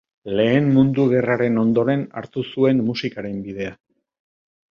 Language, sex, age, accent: Basque, male, 60-69, Erdialdekoa edo Nafarra (Gipuzkoa, Nafarroa)